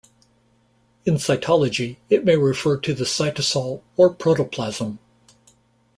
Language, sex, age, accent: English, male, 60-69, United States English